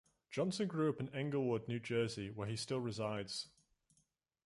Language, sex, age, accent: English, male, 19-29, England English